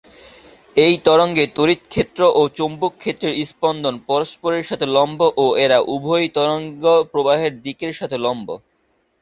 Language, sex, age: Bengali, male, 19-29